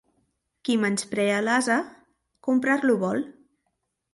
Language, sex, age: Catalan, female, 40-49